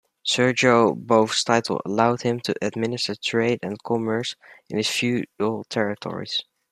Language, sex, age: English, male, under 19